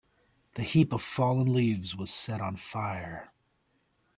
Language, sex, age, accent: English, male, 19-29, United States English